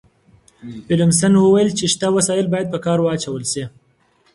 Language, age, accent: Pashto, 19-29, معیاري پښتو